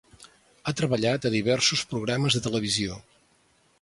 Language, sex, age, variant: Catalan, male, 60-69, Central